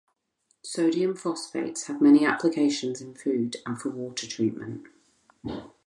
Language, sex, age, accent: English, female, 30-39, England English